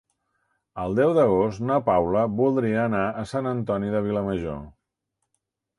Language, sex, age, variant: Catalan, male, 60-69, Central